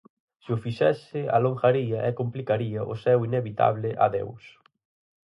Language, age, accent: Galician, 19-29, Atlántico (seseo e gheada)